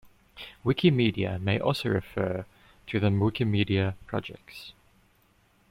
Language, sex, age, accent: English, male, 19-29, Southern African (South Africa, Zimbabwe, Namibia)